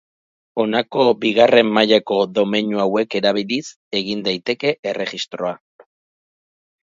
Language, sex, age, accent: Basque, male, 40-49, Batua